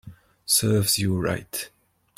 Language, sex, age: English, male, 19-29